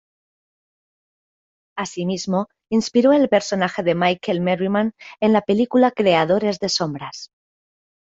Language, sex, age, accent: Spanish, female, 30-39, España: Centro-Sur peninsular (Madrid, Toledo, Castilla-La Mancha)